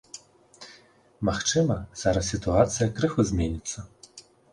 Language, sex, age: Belarusian, male, 30-39